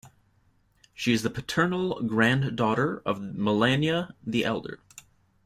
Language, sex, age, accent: English, male, 19-29, Canadian English